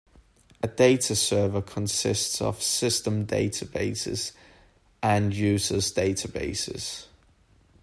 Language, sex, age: English, male, 19-29